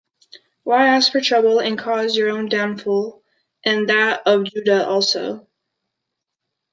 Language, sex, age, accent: English, male, 19-29, United States English